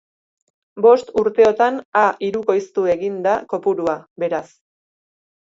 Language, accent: Basque, Erdialdekoa edo Nafarra (Gipuzkoa, Nafarroa)